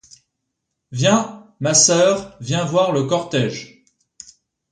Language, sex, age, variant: French, male, 30-39, Français de métropole